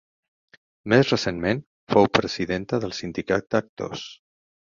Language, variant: Catalan, Central